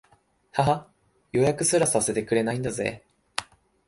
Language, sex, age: Japanese, male, 19-29